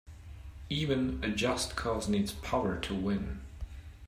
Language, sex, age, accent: English, male, 19-29, United States English